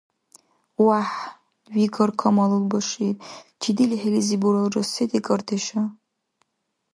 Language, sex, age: Dargwa, female, 19-29